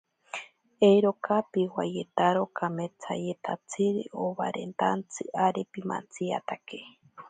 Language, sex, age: Ashéninka Perené, female, 19-29